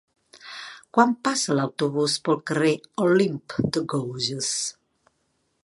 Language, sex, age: Catalan, female, 60-69